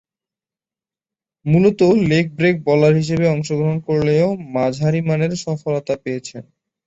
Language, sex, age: Bengali, male, 19-29